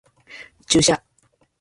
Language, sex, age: Japanese, female, 40-49